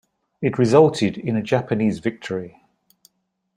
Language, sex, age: English, male, 60-69